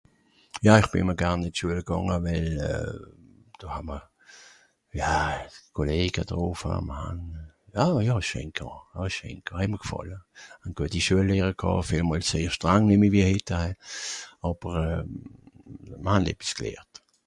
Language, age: Swiss German, 60-69